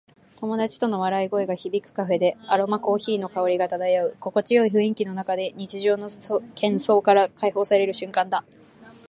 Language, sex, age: Japanese, female, under 19